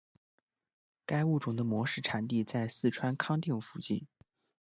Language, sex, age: Chinese, male, 19-29